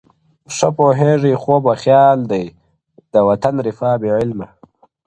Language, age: Pashto, under 19